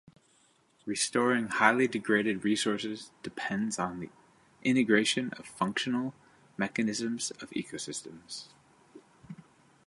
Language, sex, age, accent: English, male, 30-39, United States English